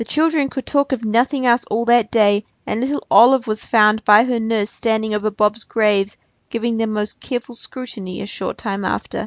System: none